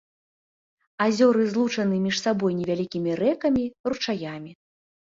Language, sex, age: Belarusian, female, 19-29